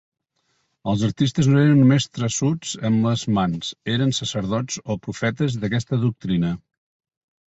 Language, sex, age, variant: Catalan, male, 50-59, Nord-Occidental